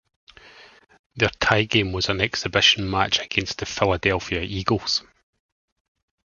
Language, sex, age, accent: English, male, 50-59, Scottish English